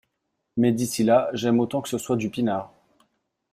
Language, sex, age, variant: French, male, 40-49, Français de métropole